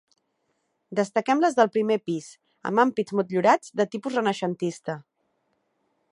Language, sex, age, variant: Catalan, female, 30-39, Central